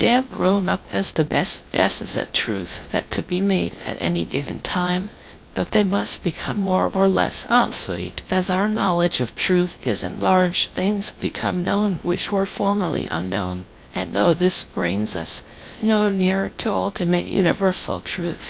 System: TTS, GlowTTS